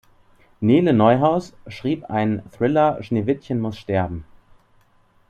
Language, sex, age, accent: German, male, 30-39, Deutschland Deutsch